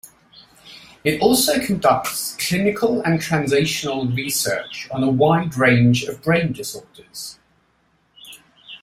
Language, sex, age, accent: English, male, 50-59, England English